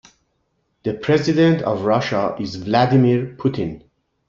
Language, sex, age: English, male, 50-59